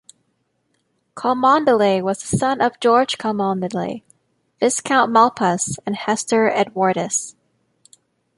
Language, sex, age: English, female, 19-29